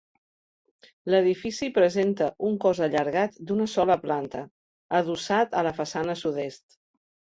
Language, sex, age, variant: Catalan, female, 50-59, Central